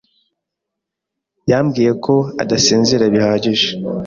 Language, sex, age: Kinyarwanda, male, 19-29